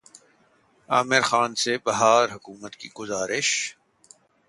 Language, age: Urdu, 40-49